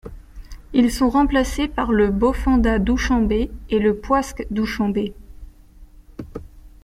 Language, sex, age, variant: French, female, 19-29, Français de métropole